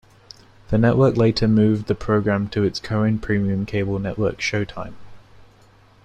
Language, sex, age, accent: English, male, under 19, England English